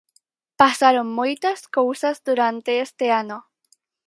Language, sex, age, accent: Galician, female, under 19, Normativo (estándar)